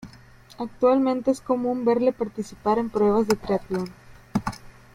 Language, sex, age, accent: Spanish, female, 19-29, México